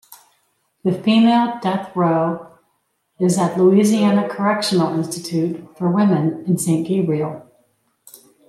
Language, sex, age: English, female, 50-59